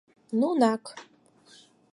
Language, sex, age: Mari, female, 19-29